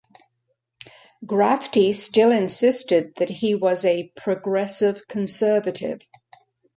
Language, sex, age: English, female, 70-79